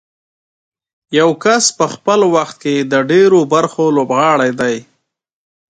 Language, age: Pashto, 19-29